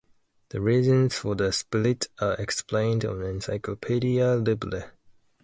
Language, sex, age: English, male, 19-29